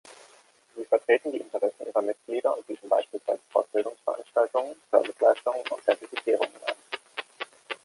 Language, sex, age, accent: German, male, 30-39, Deutschland Deutsch